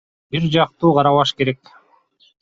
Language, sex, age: Kyrgyz, male, 40-49